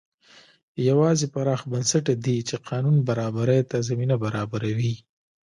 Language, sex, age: Pashto, female, 19-29